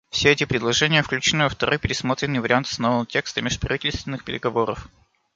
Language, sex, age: Russian, male, 19-29